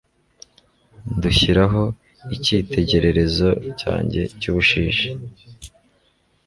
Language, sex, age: Kinyarwanda, male, 19-29